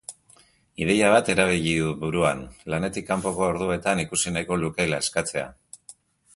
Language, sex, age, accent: Basque, male, 40-49, Mendebalekoa (Araba, Bizkaia, Gipuzkoako mendebaleko herri batzuk)